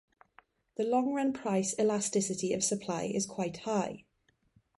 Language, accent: English, Welsh English